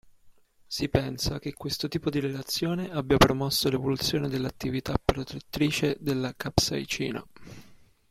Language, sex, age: Italian, male, 19-29